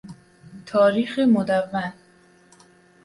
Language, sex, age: Persian, female, 19-29